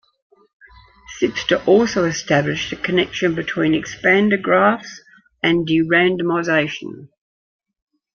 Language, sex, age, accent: English, female, 60-69, Australian English